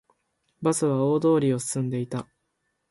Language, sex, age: Japanese, male, 19-29